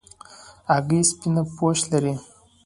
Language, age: Pashto, 19-29